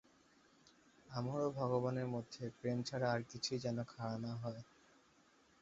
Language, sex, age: Bengali, male, 19-29